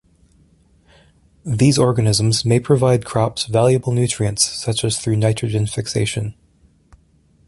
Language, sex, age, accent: English, male, 40-49, Canadian English